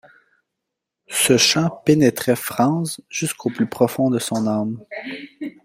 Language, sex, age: French, male, 30-39